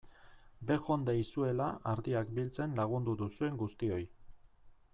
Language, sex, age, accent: Basque, male, 40-49, Erdialdekoa edo Nafarra (Gipuzkoa, Nafarroa)